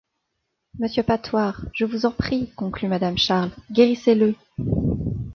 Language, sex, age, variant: French, female, 30-39, Français de métropole